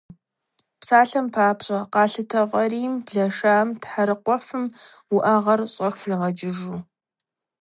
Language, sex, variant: Kabardian, female, Адыгэбзэ (Къэбэрдей, Кирил, Урысей)